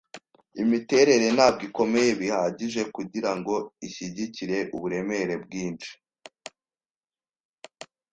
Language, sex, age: Kinyarwanda, male, under 19